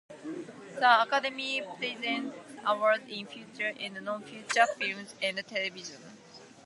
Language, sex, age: English, female, 19-29